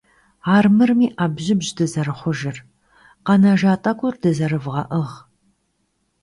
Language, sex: Kabardian, female